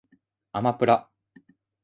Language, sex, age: Japanese, male, 19-29